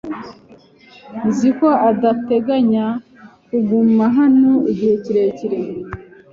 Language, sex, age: Kinyarwanda, female, 30-39